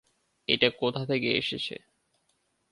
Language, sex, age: Bengali, male, 19-29